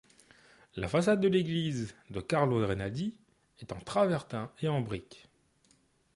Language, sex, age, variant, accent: French, male, 19-29, Français des départements et régions d'outre-mer, Français de La Réunion